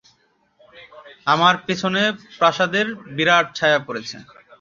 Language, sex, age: Bengali, male, 19-29